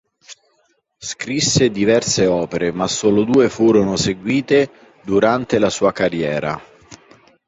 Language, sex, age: Italian, male, 40-49